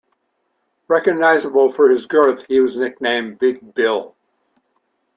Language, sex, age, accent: English, male, 70-79, Canadian English